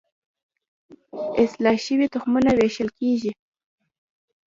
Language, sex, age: Pashto, female, under 19